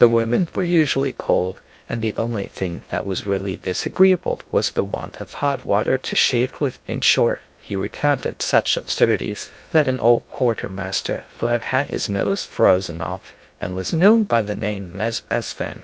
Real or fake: fake